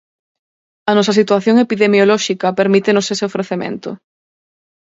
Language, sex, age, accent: Galician, female, 19-29, Atlántico (seseo e gheada)